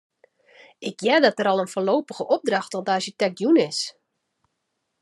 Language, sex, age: Western Frisian, female, 30-39